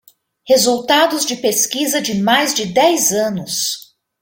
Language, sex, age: Portuguese, female, 50-59